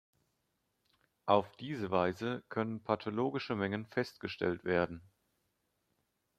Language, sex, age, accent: German, male, 19-29, Deutschland Deutsch